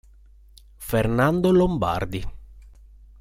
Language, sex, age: Italian, male, 30-39